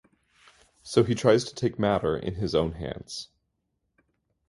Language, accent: English, United States English